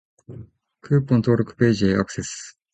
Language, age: Japanese, 50-59